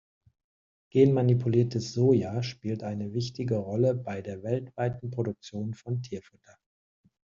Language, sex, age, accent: German, male, 40-49, Deutschland Deutsch